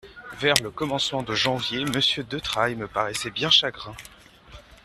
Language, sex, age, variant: French, male, 19-29, Français de métropole